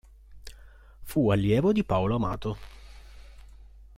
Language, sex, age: Italian, male, 30-39